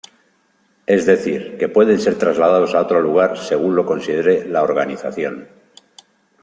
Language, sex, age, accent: Spanish, male, 50-59, España: Norte peninsular (Asturias, Castilla y León, Cantabria, País Vasco, Navarra, Aragón, La Rioja, Guadalajara, Cuenca)